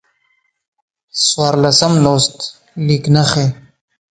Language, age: Pashto, 19-29